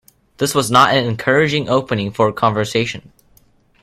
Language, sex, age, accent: English, male, under 19, United States English